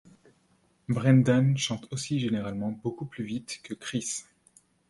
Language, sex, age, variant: French, male, 30-39, Français de métropole